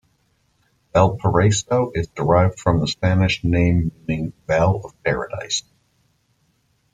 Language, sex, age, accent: English, male, 40-49, United States English